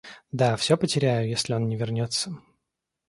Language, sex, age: Russian, male, 19-29